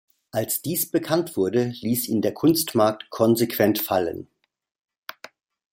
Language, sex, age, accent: German, male, 50-59, Deutschland Deutsch